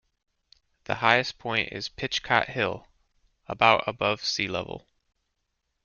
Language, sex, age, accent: English, male, 40-49, United States English